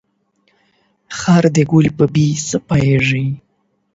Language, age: Pashto, 19-29